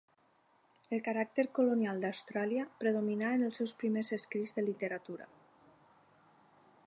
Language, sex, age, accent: Catalan, female, 30-39, valencià